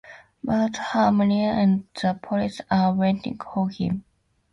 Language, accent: English, United States English